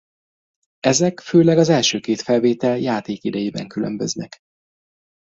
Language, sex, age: Hungarian, male, 30-39